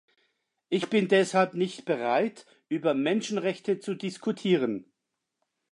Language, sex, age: German, male, 50-59